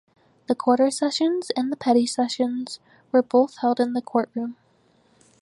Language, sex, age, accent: English, female, 19-29, United States English